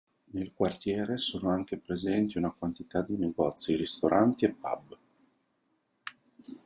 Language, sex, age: Italian, male, 30-39